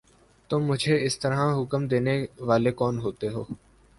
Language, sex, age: Urdu, male, 19-29